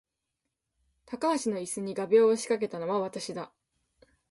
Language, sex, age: Japanese, female, 19-29